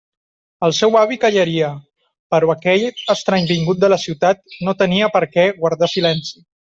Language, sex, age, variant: Catalan, male, 30-39, Central